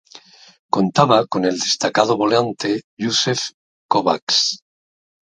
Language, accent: Spanish, España: Centro-Sur peninsular (Madrid, Toledo, Castilla-La Mancha)